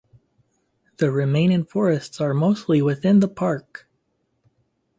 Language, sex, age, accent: English, male, 30-39, United States English